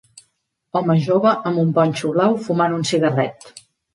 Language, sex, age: Catalan, female, 50-59